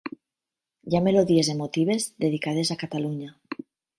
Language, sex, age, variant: Catalan, female, 40-49, Nord-Occidental